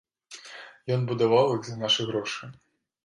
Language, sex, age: Belarusian, male, 19-29